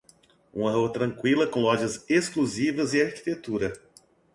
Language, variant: Portuguese, Portuguese (Brasil)